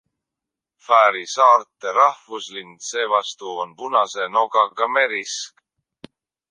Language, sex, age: Estonian, male, 19-29